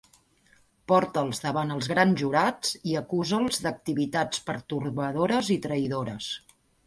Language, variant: Catalan, Central